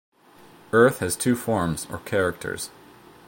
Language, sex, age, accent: English, male, 30-39, United States English